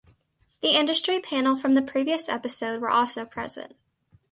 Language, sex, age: English, female, under 19